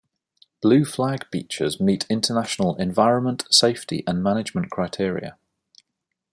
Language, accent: English, England English